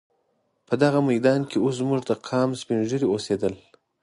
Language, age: Pashto, 19-29